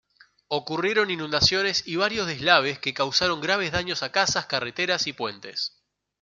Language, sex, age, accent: Spanish, male, 19-29, Rioplatense: Argentina, Uruguay, este de Bolivia, Paraguay